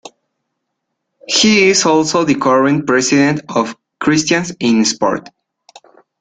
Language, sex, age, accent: English, male, 19-29, England English